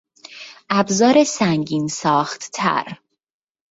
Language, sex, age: Persian, female, 19-29